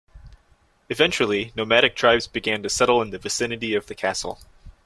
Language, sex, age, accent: English, male, 19-29, United States English